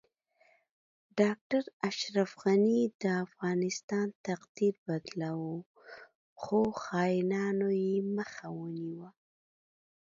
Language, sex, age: Pashto, female, 30-39